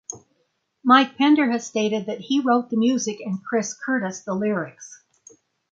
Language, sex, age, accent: English, female, 80-89, United States English